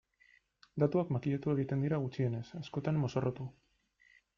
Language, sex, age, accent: Basque, male, 19-29, Erdialdekoa edo Nafarra (Gipuzkoa, Nafarroa)